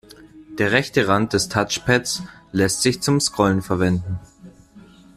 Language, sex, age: German, male, 19-29